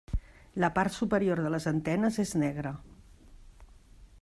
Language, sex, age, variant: Catalan, female, 50-59, Central